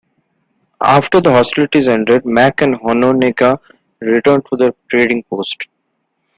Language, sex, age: English, male, 19-29